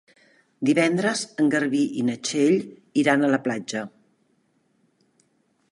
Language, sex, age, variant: Catalan, female, 50-59, Central